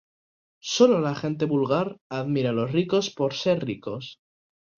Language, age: Spanish, under 19